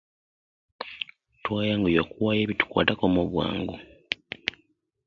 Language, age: Ganda, under 19